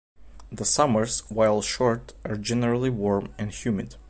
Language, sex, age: English, male, 19-29